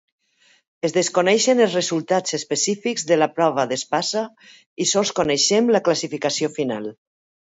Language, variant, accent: Catalan, Valencià meridional, valencià